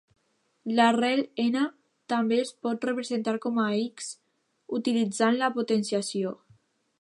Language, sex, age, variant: Catalan, female, under 19, Alacantí